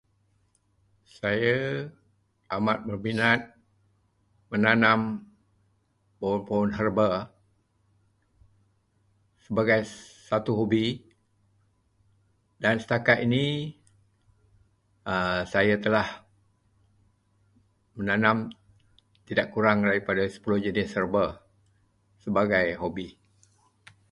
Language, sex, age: Malay, male, 70-79